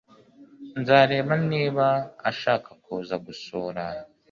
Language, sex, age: Kinyarwanda, male, 19-29